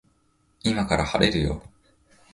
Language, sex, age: Japanese, male, 19-29